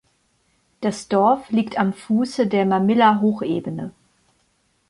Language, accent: German, Deutschland Deutsch